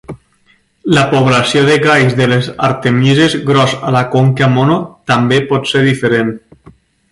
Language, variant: Catalan, Nord-Occidental